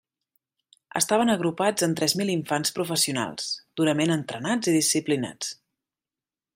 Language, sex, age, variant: Catalan, female, 30-39, Central